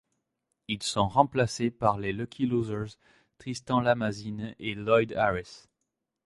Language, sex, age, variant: French, male, 19-29, Français de métropole